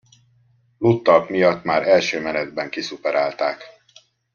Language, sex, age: Hungarian, male, 50-59